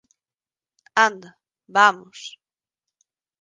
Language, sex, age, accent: Galician, female, 19-29, Normativo (estándar)